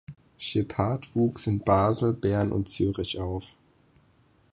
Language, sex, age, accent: German, male, 19-29, Deutschland Deutsch